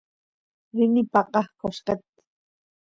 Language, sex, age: Santiago del Estero Quichua, female, 50-59